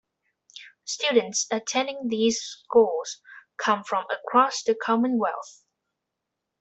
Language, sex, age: English, female, under 19